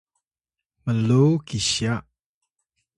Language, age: Atayal, 30-39